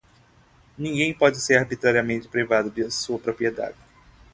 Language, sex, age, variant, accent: Portuguese, male, 19-29, Portuguese (Brasil), Nordestino